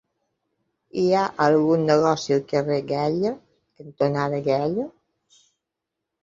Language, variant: Catalan, Balear